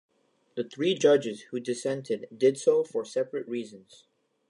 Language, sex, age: English, male, under 19